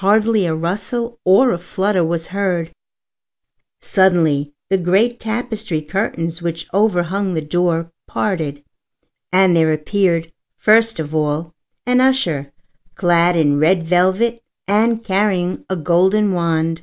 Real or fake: real